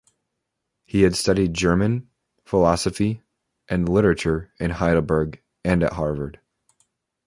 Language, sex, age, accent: English, male, 19-29, United States English